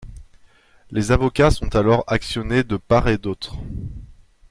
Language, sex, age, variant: French, male, 19-29, Français de métropole